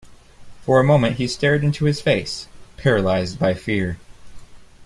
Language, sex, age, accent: English, male, 30-39, United States English